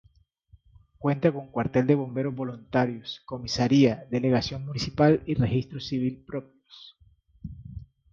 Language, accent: Spanish, Caribe: Cuba, Venezuela, Puerto Rico, República Dominicana, Panamá, Colombia caribeña, México caribeño, Costa del golfo de México